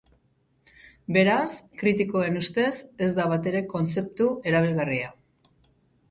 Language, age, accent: Basque, 40-49, Erdialdekoa edo Nafarra (Gipuzkoa, Nafarroa)